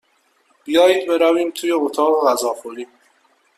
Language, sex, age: Persian, male, 19-29